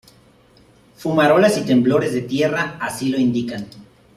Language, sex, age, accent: Spanish, male, 30-39, México